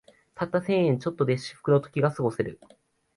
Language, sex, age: Japanese, male, 19-29